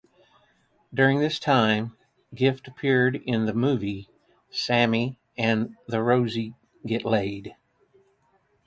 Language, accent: English, United States English